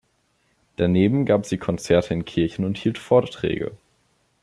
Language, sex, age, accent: German, male, under 19, Deutschland Deutsch